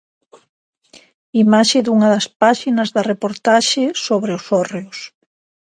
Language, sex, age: Galician, female, 50-59